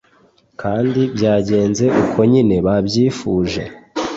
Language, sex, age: Kinyarwanda, male, 19-29